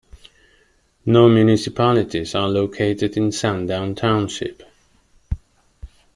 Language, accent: English, England English